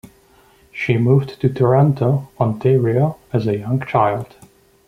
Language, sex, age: English, male, 19-29